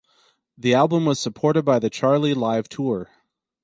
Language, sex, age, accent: English, male, 30-39, United States English